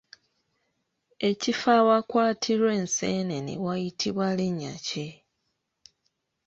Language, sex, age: Ganda, female, 30-39